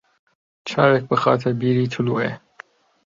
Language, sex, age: Central Kurdish, male, 30-39